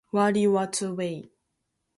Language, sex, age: English, female, 19-29